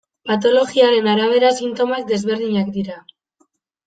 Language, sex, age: Basque, female, 19-29